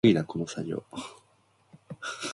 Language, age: English, 19-29